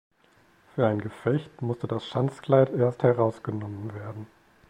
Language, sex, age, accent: German, male, 30-39, Deutschland Deutsch